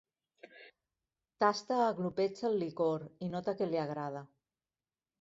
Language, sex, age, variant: Catalan, female, 50-59, Central